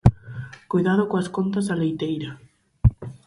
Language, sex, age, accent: Galician, female, under 19, Normativo (estándar)